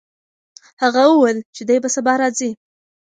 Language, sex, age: Pashto, female, 19-29